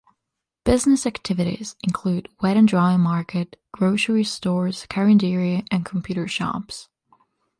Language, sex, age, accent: English, female, 19-29, United States English